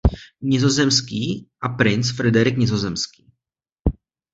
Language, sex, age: Czech, male, 19-29